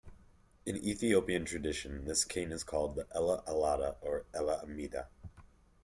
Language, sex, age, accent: English, male, 19-29, United States English